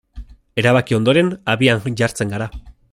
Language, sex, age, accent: Basque, male, 19-29, Erdialdekoa edo Nafarra (Gipuzkoa, Nafarroa)